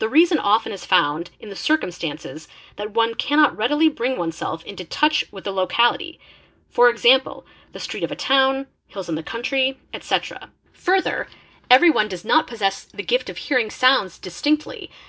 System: none